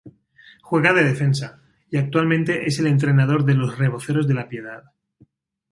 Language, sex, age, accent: Spanish, male, 40-49, España: Centro-Sur peninsular (Madrid, Toledo, Castilla-La Mancha)